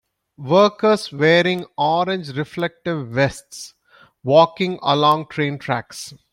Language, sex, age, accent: English, male, 40-49, India and South Asia (India, Pakistan, Sri Lanka)